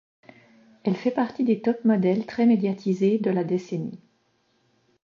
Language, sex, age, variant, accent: French, female, 40-49, Français d'Europe, Français de Suisse